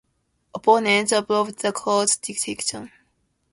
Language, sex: English, female